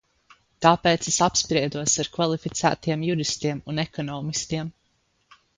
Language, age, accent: Latvian, under 19, Vidzemes